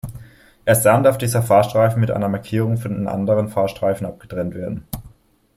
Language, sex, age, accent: German, male, 19-29, Deutschland Deutsch